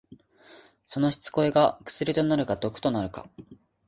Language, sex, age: Japanese, male, 19-29